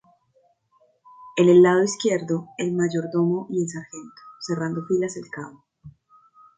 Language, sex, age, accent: Spanish, female, 40-49, Andino-Pacífico: Colombia, Perú, Ecuador, oeste de Bolivia y Venezuela andina